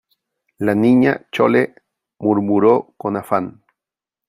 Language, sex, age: Spanish, male, 50-59